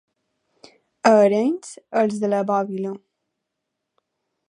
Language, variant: Catalan, Balear